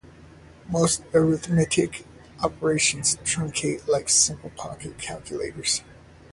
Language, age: English, 40-49